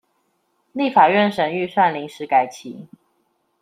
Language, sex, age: Chinese, female, 19-29